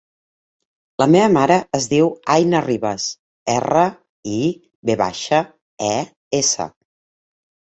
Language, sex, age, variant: Catalan, female, 50-59, Central